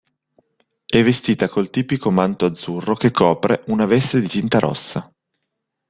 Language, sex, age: Italian, male, 30-39